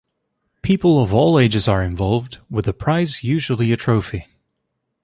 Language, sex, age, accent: English, male, 19-29, United States English